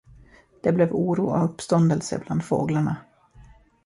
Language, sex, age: Swedish, male, 30-39